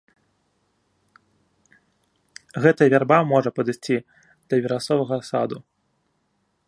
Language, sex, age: Belarusian, male, 30-39